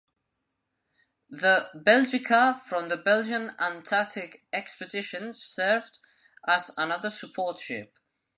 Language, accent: English, England English